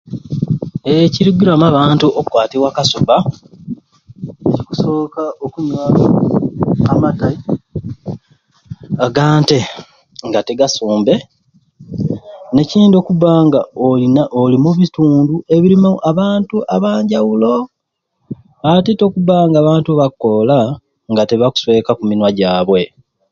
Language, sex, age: Ruuli, male, 30-39